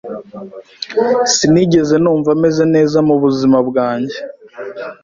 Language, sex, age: Kinyarwanda, female, 19-29